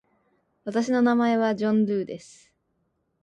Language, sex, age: Japanese, female, 19-29